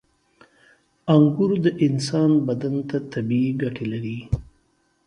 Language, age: Pashto, 40-49